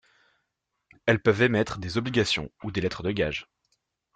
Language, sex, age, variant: French, male, 19-29, Français de métropole